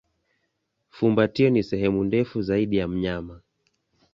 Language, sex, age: Swahili, male, 19-29